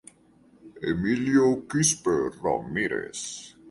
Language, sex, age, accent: Spanish, male, 19-29, Andino-Pacífico: Colombia, Perú, Ecuador, oeste de Bolivia y Venezuela andina